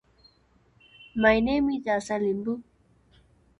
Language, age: English, 19-29